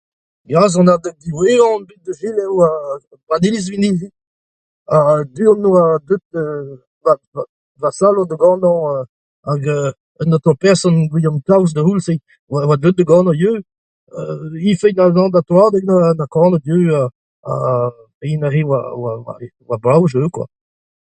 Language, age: Breton, 40-49